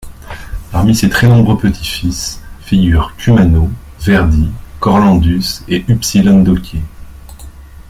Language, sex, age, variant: French, male, 40-49, Français de métropole